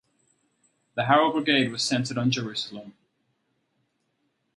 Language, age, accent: English, 30-39, Australian English